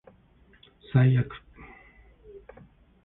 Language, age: Japanese, 60-69